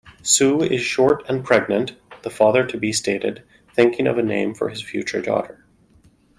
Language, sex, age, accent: English, male, 30-39, United States English